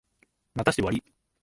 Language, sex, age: Japanese, male, under 19